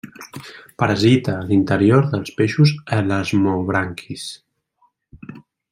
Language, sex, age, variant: Catalan, male, 19-29, Central